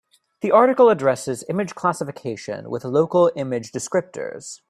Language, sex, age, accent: English, male, 19-29, United States English